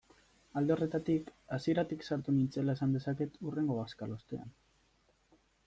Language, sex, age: Basque, male, 19-29